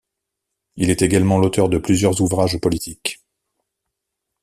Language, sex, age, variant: French, male, 40-49, Français de métropole